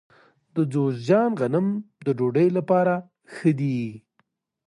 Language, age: Pashto, 40-49